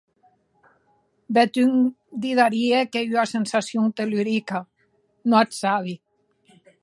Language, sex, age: Occitan, female, 50-59